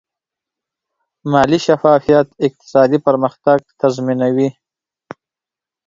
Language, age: Pashto, 30-39